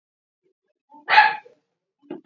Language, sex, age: Georgian, male, under 19